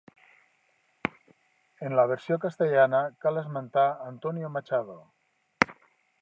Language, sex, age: Catalan, male, 60-69